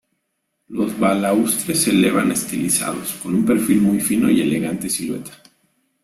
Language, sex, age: Spanish, male, 40-49